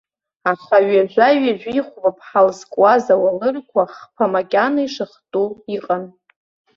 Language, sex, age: Abkhazian, female, 40-49